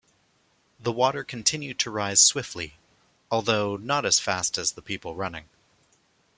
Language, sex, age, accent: English, male, 30-39, Canadian English